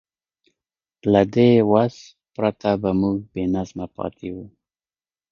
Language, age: Pashto, 30-39